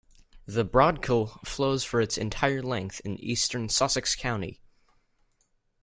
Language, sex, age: English, male, under 19